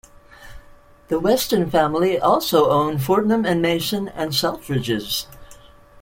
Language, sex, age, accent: English, female, 60-69, United States English